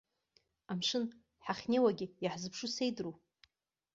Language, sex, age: Abkhazian, female, 30-39